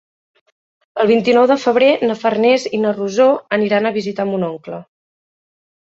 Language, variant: Catalan, Central